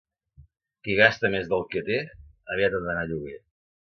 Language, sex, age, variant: Catalan, male, 60-69, Central